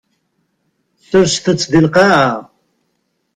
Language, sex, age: Kabyle, male, 50-59